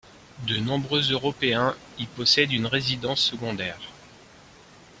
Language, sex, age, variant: French, male, 50-59, Français de métropole